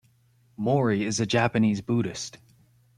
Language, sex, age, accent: English, male, 19-29, United States English